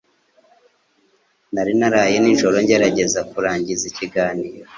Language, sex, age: Kinyarwanda, male, 30-39